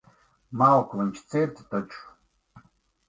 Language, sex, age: Latvian, male, 40-49